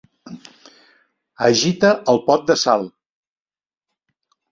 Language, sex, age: Catalan, male, 70-79